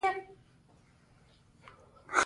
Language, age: Pashto, under 19